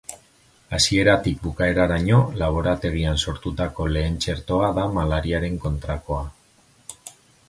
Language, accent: Basque, Erdialdekoa edo Nafarra (Gipuzkoa, Nafarroa)